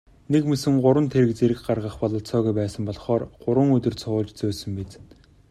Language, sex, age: Mongolian, male, 19-29